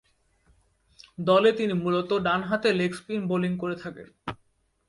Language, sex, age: Bengali, male, 19-29